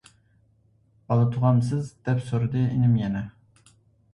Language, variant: Uyghur, ئۇيغۇر تىلى